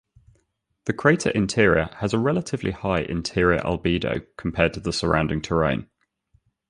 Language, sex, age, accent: English, male, 30-39, England English